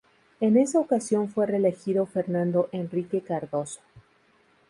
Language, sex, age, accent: Spanish, female, 30-39, México